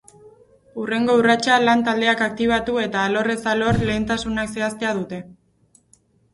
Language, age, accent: Basque, 40-49, Erdialdekoa edo Nafarra (Gipuzkoa, Nafarroa)